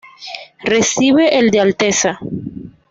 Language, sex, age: Spanish, female, 19-29